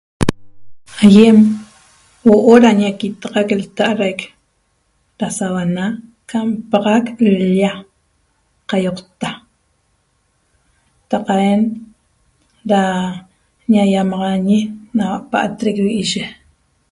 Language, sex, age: Toba, female, 40-49